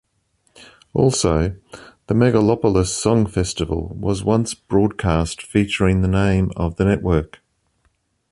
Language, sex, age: English, male, 50-59